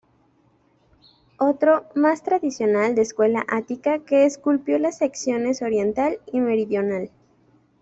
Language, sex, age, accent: Spanish, female, 19-29, México